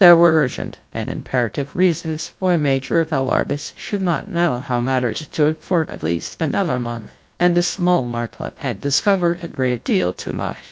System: TTS, GlowTTS